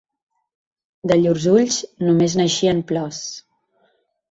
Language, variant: Catalan, Central